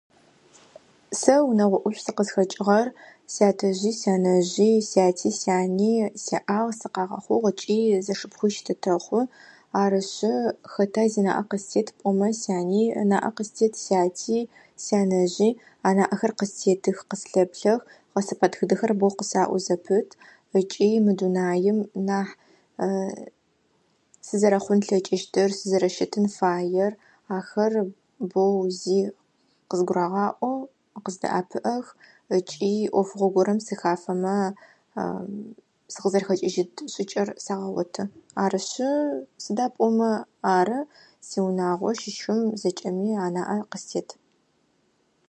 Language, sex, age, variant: Adyghe, female, 19-29, Адыгабзэ (Кирил, пстэумэ зэдыряе)